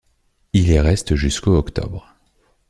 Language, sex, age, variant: French, male, 30-39, Français de métropole